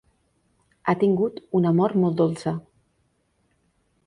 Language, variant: Catalan, Central